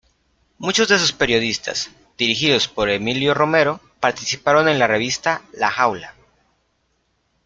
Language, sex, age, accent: Spanish, male, 30-39, México